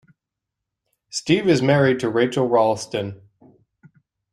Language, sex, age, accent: English, male, 19-29, United States English